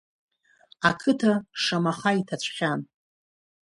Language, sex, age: Abkhazian, female, 40-49